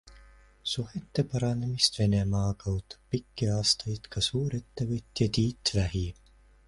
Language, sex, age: Estonian, male, 19-29